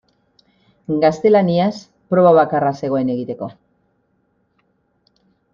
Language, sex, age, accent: Basque, female, 30-39, Mendebalekoa (Araba, Bizkaia, Gipuzkoako mendebaleko herri batzuk)